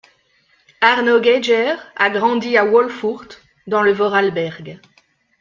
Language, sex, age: French, female, 40-49